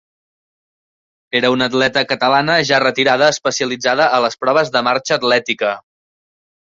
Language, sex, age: Catalan, male, 30-39